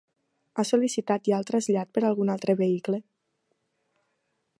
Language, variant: Catalan, Nord-Occidental